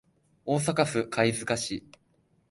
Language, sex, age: Japanese, male, 19-29